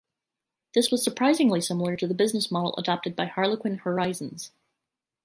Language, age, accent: English, 30-39, United States English